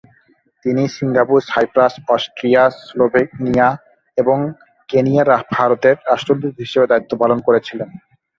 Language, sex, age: Bengali, male, 30-39